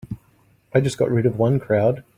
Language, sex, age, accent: English, male, 40-49, Australian English